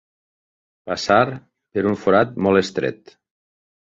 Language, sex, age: Catalan, male, 60-69